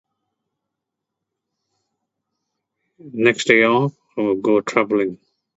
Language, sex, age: English, male, 70-79